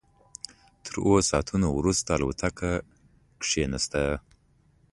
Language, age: Pashto, 19-29